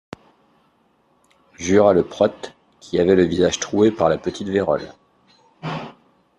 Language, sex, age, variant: French, male, 30-39, Français de métropole